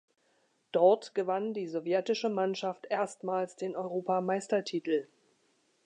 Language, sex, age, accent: German, female, 50-59, Deutschland Deutsch